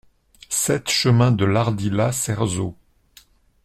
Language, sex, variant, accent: French, male, Français d'Europe, Français de Suisse